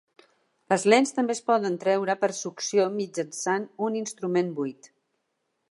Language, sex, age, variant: Catalan, female, 60-69, Central